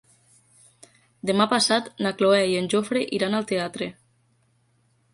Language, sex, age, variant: Catalan, female, 19-29, Nord-Occidental